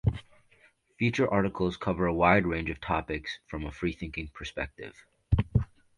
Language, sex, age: English, male, under 19